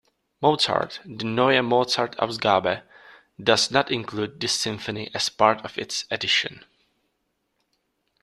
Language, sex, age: English, male, 19-29